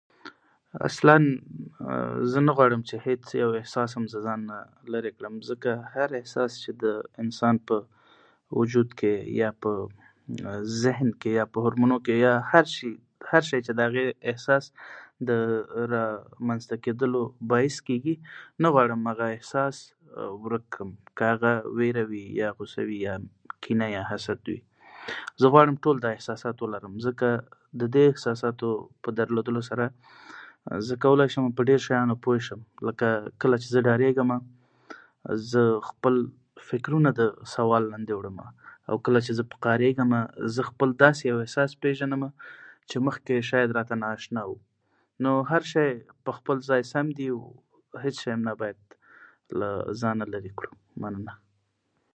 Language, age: Pashto, 19-29